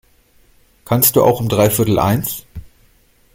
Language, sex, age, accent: German, male, 30-39, Deutschland Deutsch